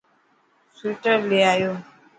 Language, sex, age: Dhatki, female, 19-29